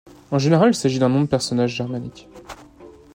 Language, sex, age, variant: French, male, 19-29, Français de métropole